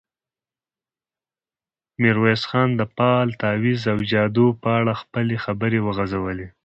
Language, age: Pashto, 19-29